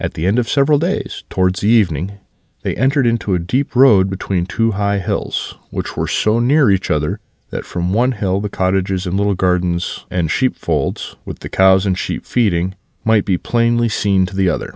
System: none